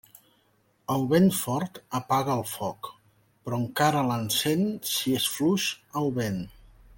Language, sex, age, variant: Catalan, male, 40-49, Central